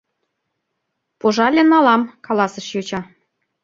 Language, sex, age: Mari, female, 40-49